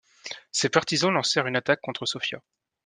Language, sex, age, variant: French, male, 19-29, Français de métropole